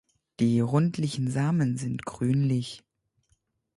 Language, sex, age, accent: German, male, under 19, Deutschland Deutsch